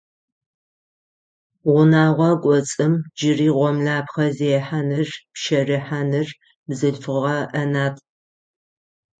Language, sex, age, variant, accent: Adyghe, female, 50-59, Адыгабзэ (Кирил, пстэумэ зэдыряе), Кıэмгуй (Çemguy)